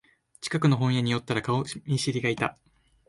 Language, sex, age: Japanese, male, 19-29